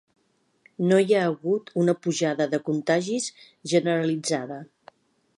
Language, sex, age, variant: Catalan, female, 50-59, Central